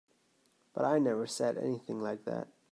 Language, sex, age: English, male, 19-29